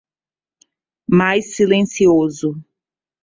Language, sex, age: Portuguese, female, 40-49